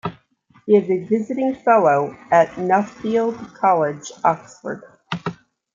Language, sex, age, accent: English, female, 50-59, United States English